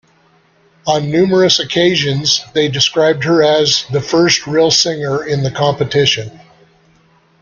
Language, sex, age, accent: English, male, 50-59, United States English